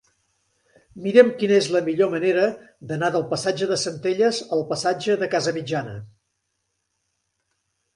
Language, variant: Catalan, Central